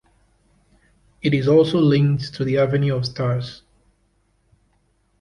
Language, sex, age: English, male, 30-39